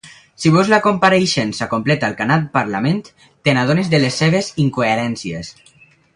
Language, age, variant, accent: Catalan, under 19, Valencià septentrional, valencià